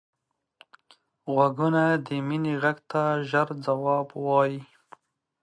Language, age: Pashto, 30-39